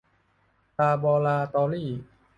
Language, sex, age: Thai, male, 19-29